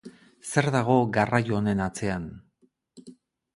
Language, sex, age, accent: Basque, male, 40-49, Erdialdekoa edo Nafarra (Gipuzkoa, Nafarroa)